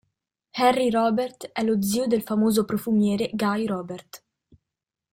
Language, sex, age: Italian, female, 19-29